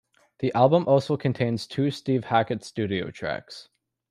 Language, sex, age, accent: English, male, under 19, Canadian English